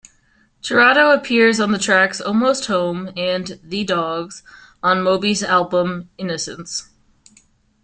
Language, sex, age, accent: English, female, 19-29, United States English